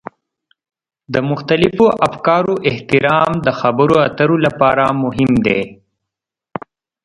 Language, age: Pashto, 30-39